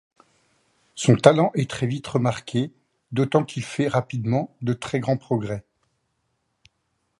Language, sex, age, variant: French, male, 50-59, Français de métropole